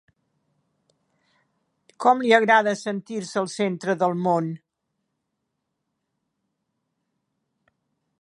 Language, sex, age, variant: Catalan, female, 70-79, Central